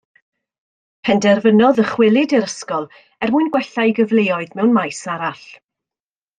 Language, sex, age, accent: Welsh, female, 50-59, Y Deyrnas Unedig Cymraeg